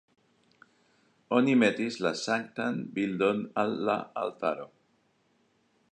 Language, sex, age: Esperanto, male, 60-69